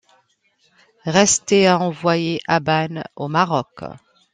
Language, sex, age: French, female, 40-49